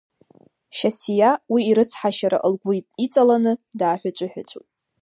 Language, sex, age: Abkhazian, female, 19-29